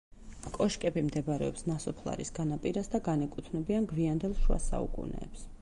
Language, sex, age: Georgian, female, 40-49